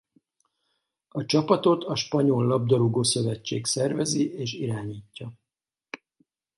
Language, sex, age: Hungarian, male, 50-59